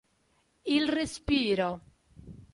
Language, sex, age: Italian, female, 50-59